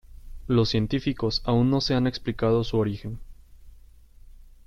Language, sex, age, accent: Spanish, male, 19-29, México